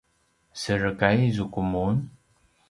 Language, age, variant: Paiwan, 30-39, pinayuanan a kinaikacedasan (東排灣語)